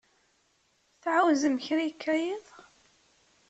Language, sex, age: Kabyle, female, 30-39